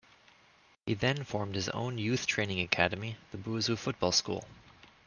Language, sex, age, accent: English, male, 30-39, United States English